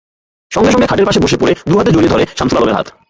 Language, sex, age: Bengali, male, 19-29